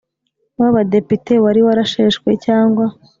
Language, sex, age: Kinyarwanda, female, 19-29